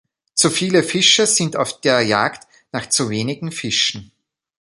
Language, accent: German, Österreichisches Deutsch